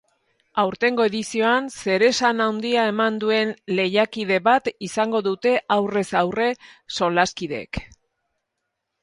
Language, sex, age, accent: Basque, female, 50-59, Erdialdekoa edo Nafarra (Gipuzkoa, Nafarroa)